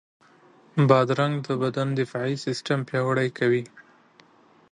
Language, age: Pashto, 19-29